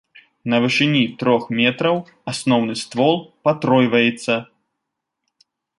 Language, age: Belarusian, 19-29